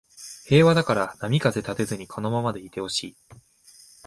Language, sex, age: Japanese, male, 19-29